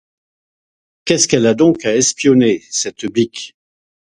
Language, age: French, 50-59